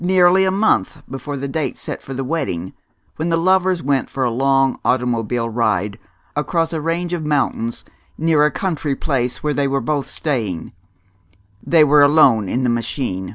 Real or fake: real